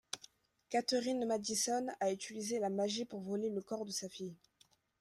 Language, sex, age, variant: French, female, under 19, Français de métropole